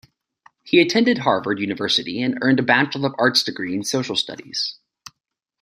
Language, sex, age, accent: English, male, 19-29, United States English